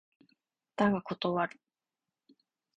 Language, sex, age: Japanese, female, 19-29